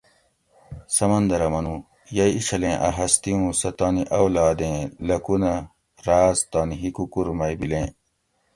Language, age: Gawri, 40-49